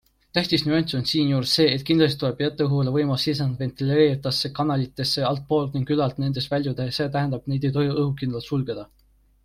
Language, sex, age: Estonian, male, 19-29